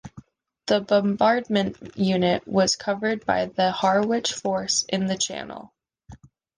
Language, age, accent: English, 19-29, United States English